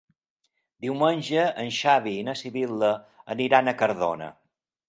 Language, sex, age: Catalan, male, 50-59